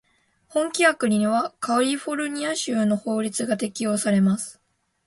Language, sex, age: Japanese, female, 19-29